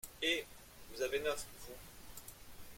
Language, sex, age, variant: French, male, 30-39, Français de métropole